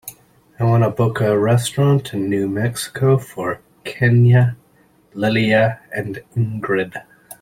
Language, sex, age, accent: English, male, 19-29, United States English